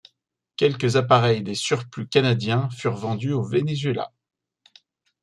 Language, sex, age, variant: French, male, 30-39, Français de métropole